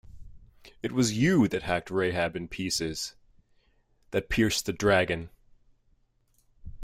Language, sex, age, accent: English, male, 19-29, United States English